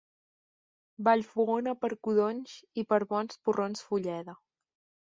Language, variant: Catalan, Central